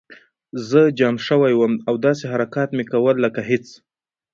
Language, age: Pashto, 19-29